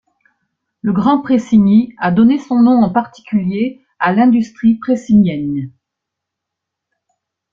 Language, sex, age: French, female, 70-79